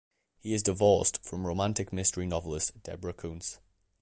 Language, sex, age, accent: English, male, under 19, England English